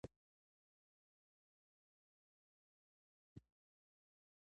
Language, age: Pashto, 19-29